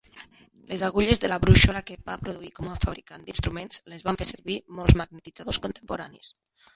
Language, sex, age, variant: Catalan, female, 19-29, Nord-Occidental